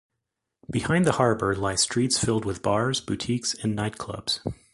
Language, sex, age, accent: English, male, 40-49, United States English